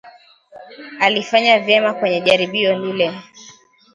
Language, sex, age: Swahili, female, 19-29